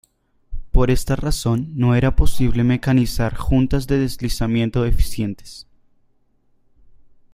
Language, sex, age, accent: Spanish, male, under 19, Andino-Pacífico: Colombia, Perú, Ecuador, oeste de Bolivia y Venezuela andina